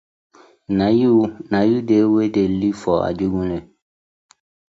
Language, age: Nigerian Pidgin, 19-29